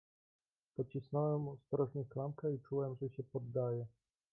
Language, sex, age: Polish, male, 19-29